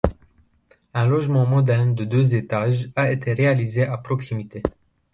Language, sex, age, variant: French, male, 19-29, Français de métropole